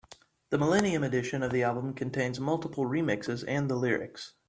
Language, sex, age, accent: English, male, 19-29, United States English